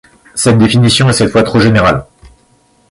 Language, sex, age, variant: French, male, 30-39, Français de métropole